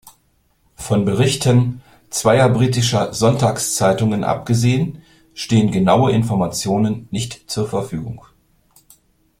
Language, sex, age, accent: German, male, 50-59, Deutschland Deutsch